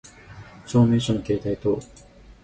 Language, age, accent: Japanese, 19-29, 標準語